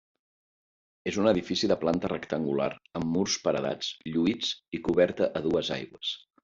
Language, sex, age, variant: Catalan, male, 50-59, Central